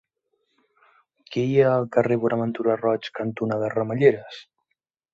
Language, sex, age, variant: Catalan, male, 19-29, Central